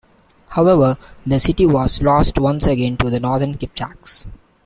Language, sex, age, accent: English, male, 19-29, India and South Asia (India, Pakistan, Sri Lanka)